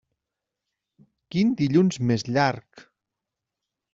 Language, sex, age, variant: Catalan, male, 30-39, Central